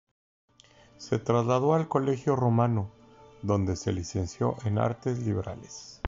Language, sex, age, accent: Spanish, male, 40-49, México